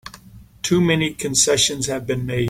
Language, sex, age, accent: English, male, 50-59, United States English